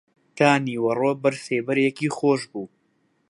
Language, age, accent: Central Kurdish, under 19, سۆرانی